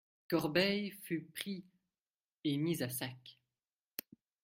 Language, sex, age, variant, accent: French, male, 19-29, Français d'Europe, Français de Belgique